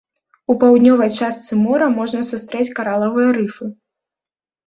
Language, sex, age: Belarusian, female, under 19